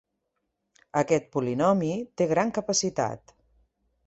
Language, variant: Catalan, Central